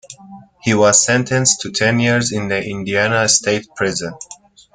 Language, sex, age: English, male, 19-29